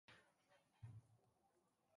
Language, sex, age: Basque, male, under 19